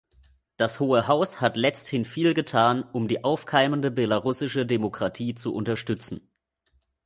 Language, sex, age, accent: German, male, 19-29, Deutschland Deutsch